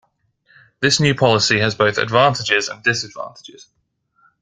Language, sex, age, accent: English, male, 19-29, England English